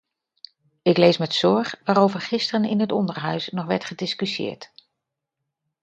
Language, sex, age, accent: Dutch, female, 50-59, Nederlands Nederlands